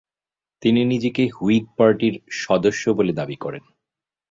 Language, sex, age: Bengali, male, 40-49